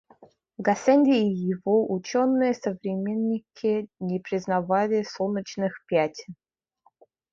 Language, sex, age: Russian, female, 19-29